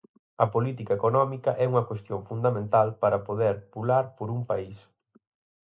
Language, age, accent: Galician, 19-29, Atlántico (seseo e gheada)